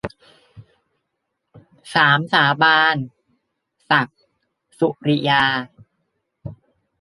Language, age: Thai, 19-29